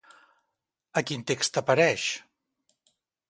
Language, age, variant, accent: Catalan, 50-59, Central, central